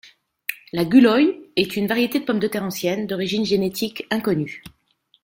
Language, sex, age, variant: French, female, 50-59, Français de métropole